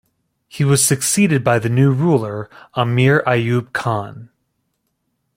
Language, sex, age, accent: English, male, 30-39, United States English